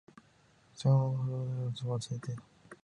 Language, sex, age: Japanese, male, 19-29